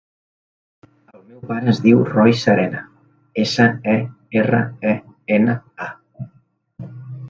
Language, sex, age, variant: Catalan, male, 30-39, Central